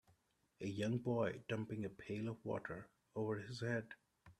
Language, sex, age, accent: English, male, 30-39, India and South Asia (India, Pakistan, Sri Lanka)